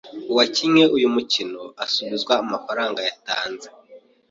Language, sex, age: Kinyarwanda, male, 19-29